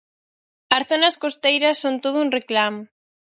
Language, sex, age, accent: Galician, female, 19-29, Central (gheada)